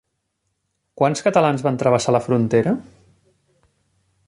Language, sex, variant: Catalan, male, Central